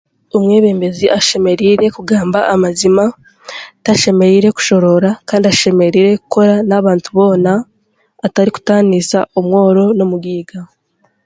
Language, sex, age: Chiga, female, 19-29